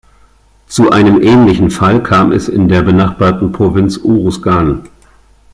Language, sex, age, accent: German, male, 50-59, Deutschland Deutsch